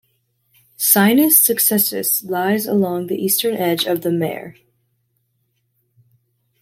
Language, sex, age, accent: English, female, 19-29, United States English